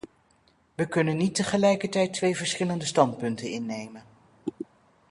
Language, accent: Dutch, Nederlands Nederlands